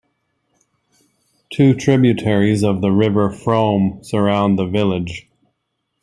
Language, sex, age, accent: English, male, 30-39, United States English